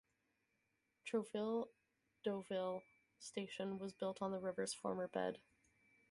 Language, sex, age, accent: English, female, 30-39, United States English